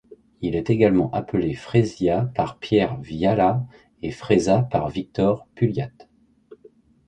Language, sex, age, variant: French, male, 40-49, Français de métropole